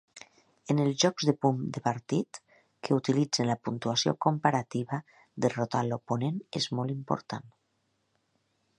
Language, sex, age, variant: Catalan, female, 40-49, Nord-Occidental